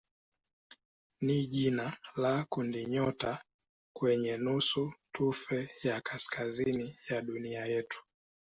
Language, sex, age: Swahili, male, 19-29